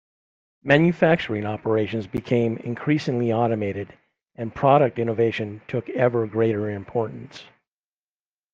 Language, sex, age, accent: English, male, 50-59, United States English